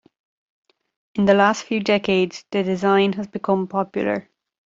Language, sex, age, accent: English, female, 19-29, Irish English